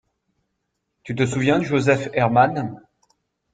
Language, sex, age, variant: French, male, 40-49, Français de métropole